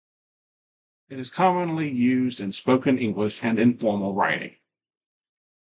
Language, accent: English, United States English